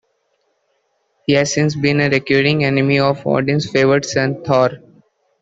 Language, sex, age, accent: English, male, 19-29, United States English